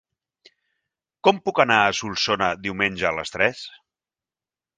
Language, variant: Catalan, Central